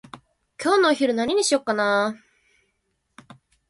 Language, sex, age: Japanese, female, 19-29